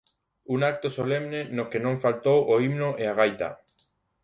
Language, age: Galician, 19-29